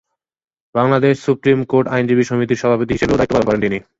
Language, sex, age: Bengali, male, 19-29